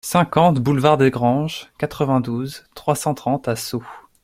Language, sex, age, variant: French, male, 19-29, Français de métropole